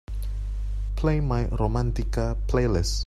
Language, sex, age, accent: English, male, 30-39, Hong Kong English